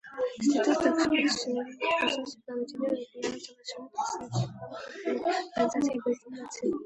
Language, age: Russian, under 19